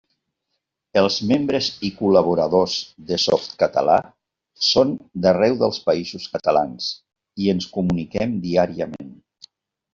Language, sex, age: Catalan, male, 60-69